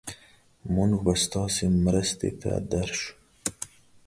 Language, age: Pashto, 19-29